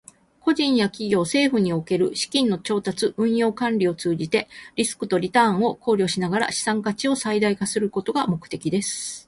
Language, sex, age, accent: Japanese, female, 60-69, 関西